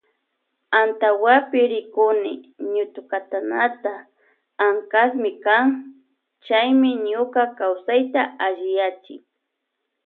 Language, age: Loja Highland Quichua, 19-29